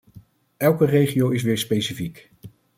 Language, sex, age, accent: Dutch, male, 40-49, Nederlands Nederlands